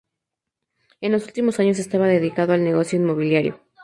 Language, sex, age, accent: Spanish, female, 19-29, México